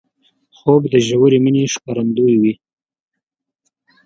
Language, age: Pashto, 30-39